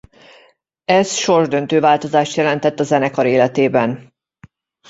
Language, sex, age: Hungarian, female, 40-49